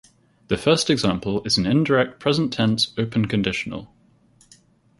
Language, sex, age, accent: English, male, under 19, England English